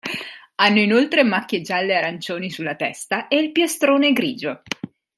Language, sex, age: Italian, female, 30-39